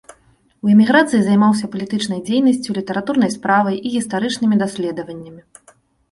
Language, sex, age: Belarusian, female, 30-39